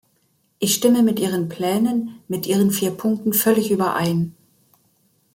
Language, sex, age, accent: German, female, 60-69, Deutschland Deutsch